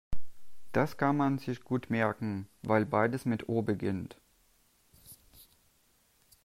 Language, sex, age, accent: German, male, 30-39, Deutschland Deutsch